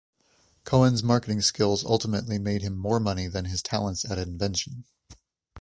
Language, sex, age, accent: English, male, 30-39, United States English